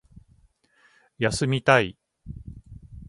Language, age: Japanese, 50-59